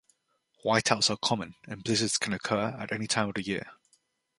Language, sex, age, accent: English, male, 19-29, England English